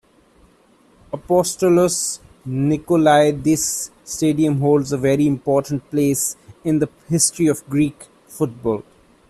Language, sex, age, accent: English, male, 30-39, India and South Asia (India, Pakistan, Sri Lanka)